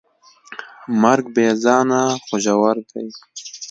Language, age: Pashto, 19-29